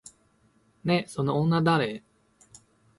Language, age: Japanese, 30-39